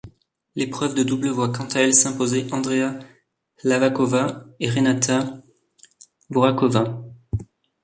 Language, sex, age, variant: French, male, 19-29, Français de métropole